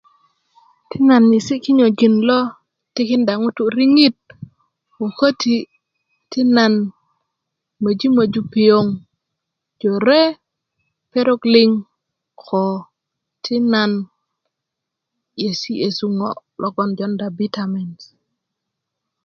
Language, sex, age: Kuku, female, 30-39